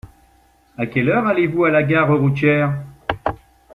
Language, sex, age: French, male, 60-69